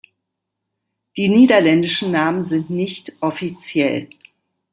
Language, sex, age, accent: German, female, 60-69, Deutschland Deutsch